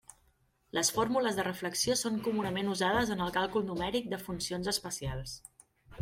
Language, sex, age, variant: Catalan, female, 30-39, Central